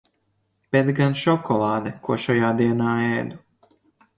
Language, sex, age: Latvian, male, 19-29